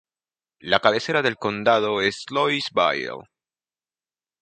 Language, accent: Spanish, Andino-Pacífico: Colombia, Perú, Ecuador, oeste de Bolivia y Venezuela andina